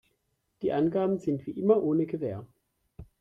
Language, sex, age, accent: German, male, 19-29, Deutschland Deutsch